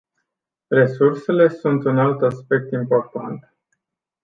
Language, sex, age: Romanian, male, 40-49